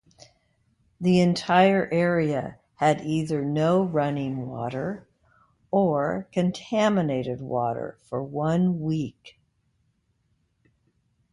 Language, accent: English, United States English